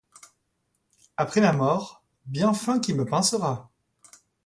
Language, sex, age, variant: French, male, 40-49, Français de métropole